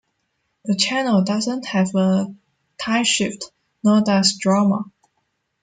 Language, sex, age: English, female, 19-29